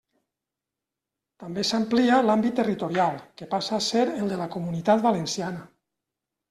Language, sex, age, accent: Catalan, male, 50-59, valencià